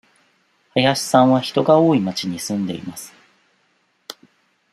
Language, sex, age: Japanese, male, 30-39